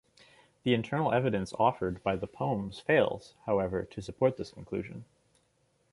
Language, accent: English, Canadian English